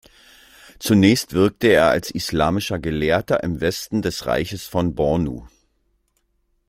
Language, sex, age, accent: German, male, 60-69, Deutschland Deutsch